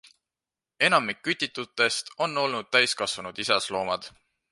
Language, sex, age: Estonian, male, 19-29